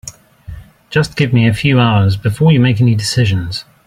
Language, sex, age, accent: English, male, 40-49, England English